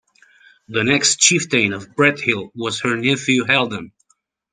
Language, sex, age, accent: English, male, 30-39, United States English